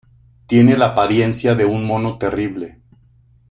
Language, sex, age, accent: Spanish, male, 40-49, México